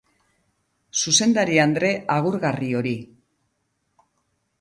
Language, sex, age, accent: Basque, female, 50-59, Mendebalekoa (Araba, Bizkaia, Gipuzkoako mendebaleko herri batzuk)